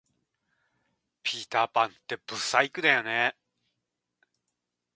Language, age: Japanese, 30-39